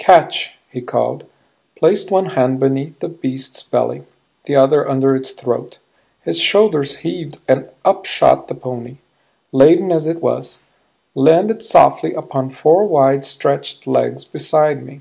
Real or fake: real